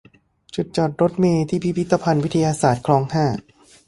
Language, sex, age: Thai, male, 30-39